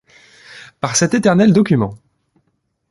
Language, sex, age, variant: French, male, 19-29, Français de métropole